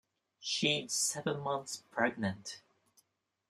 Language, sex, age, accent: English, male, 30-39, United States English